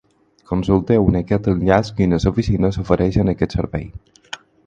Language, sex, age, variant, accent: Catalan, male, 30-39, Balear, balear; aprenent (recent, des del castellà)